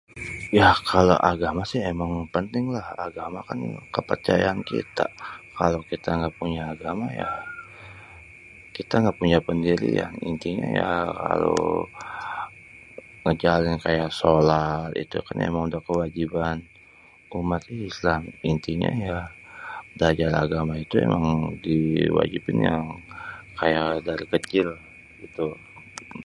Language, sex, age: Betawi, male, 40-49